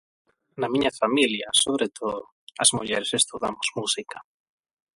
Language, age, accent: Galician, 30-39, Atlántico (seseo e gheada); Normativo (estándar); Neofalante